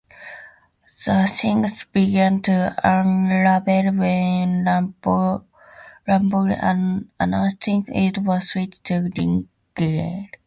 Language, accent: English, United States English